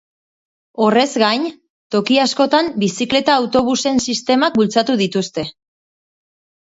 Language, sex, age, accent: Basque, female, 40-49, Mendebalekoa (Araba, Bizkaia, Gipuzkoako mendebaleko herri batzuk)